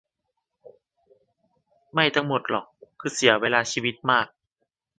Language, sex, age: Thai, male, 19-29